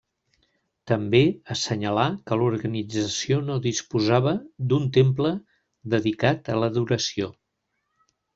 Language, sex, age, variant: Catalan, male, 60-69, Central